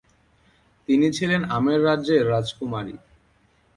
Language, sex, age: Bengali, male, 19-29